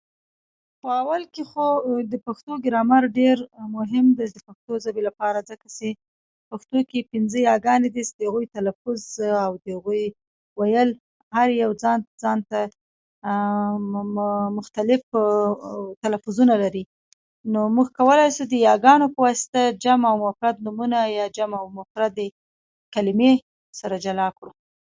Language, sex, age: Pashto, female, 19-29